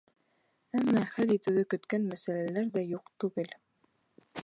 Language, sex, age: Bashkir, female, 19-29